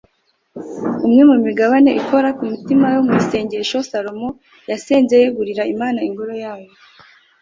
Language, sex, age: Kinyarwanda, female, 30-39